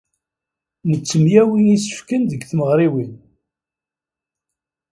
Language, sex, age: Kabyle, male, 70-79